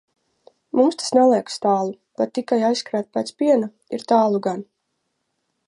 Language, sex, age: Latvian, female, 30-39